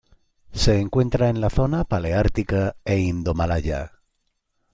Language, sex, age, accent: Spanish, male, 50-59, España: Centro-Sur peninsular (Madrid, Toledo, Castilla-La Mancha)